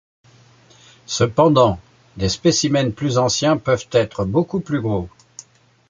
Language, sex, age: French, male, 70-79